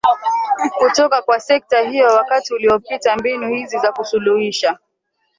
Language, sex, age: Swahili, female, 19-29